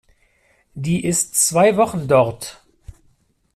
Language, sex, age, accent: German, male, 40-49, Deutschland Deutsch